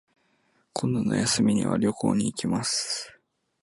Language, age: Japanese, 19-29